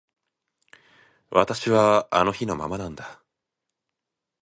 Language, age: Japanese, 19-29